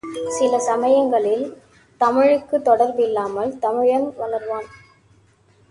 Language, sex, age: Tamil, female, 19-29